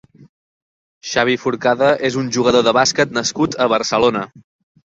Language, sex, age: Catalan, male, 30-39